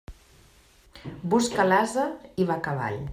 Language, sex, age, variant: Catalan, female, 50-59, Central